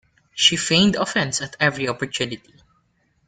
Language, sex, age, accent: English, male, 19-29, Filipino